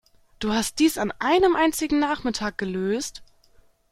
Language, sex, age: German, female, 19-29